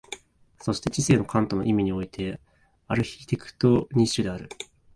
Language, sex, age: Japanese, male, 19-29